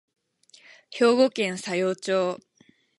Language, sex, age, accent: Japanese, female, 19-29, 標準語